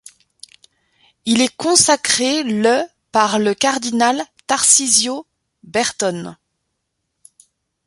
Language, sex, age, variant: French, female, 30-39, Français de métropole